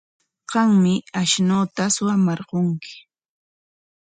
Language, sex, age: Corongo Ancash Quechua, female, 30-39